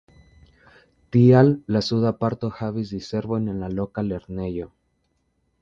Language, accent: Esperanto, Internacia